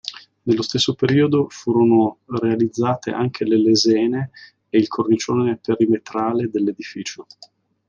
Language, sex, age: Italian, male, 40-49